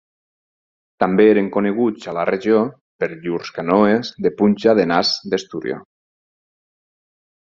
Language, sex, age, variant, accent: Catalan, male, 40-49, Valencià septentrional, valencià